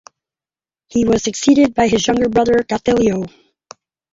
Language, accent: English, United States English